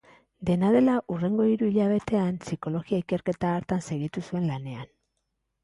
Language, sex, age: Basque, female, 40-49